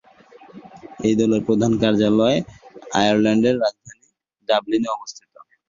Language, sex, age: Bengali, male, 19-29